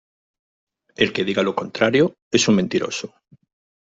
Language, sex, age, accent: Spanish, male, 40-49, España: Norte peninsular (Asturias, Castilla y León, Cantabria, País Vasco, Navarra, Aragón, La Rioja, Guadalajara, Cuenca)